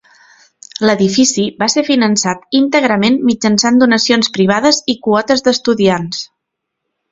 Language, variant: Catalan, Central